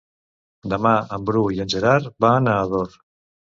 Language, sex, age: Catalan, male, 60-69